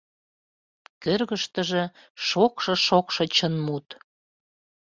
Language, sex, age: Mari, female, 40-49